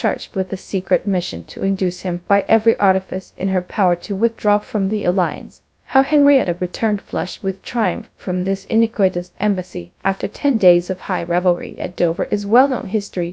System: TTS, GradTTS